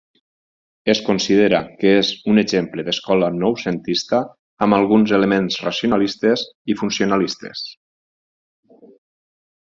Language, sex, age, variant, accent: Catalan, male, 40-49, Valencià septentrional, valencià